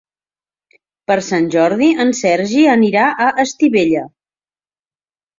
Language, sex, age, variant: Catalan, female, 50-59, Central